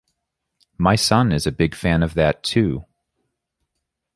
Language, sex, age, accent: English, male, 30-39, United States English